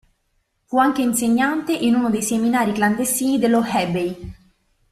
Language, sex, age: Italian, female, 30-39